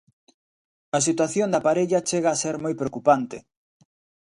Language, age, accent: Galician, 19-29, Normativo (estándar)